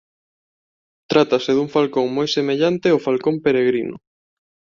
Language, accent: Galician, Neofalante